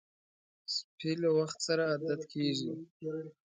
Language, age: Pashto, 19-29